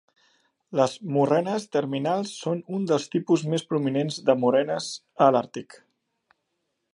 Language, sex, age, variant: Catalan, male, 30-39, Central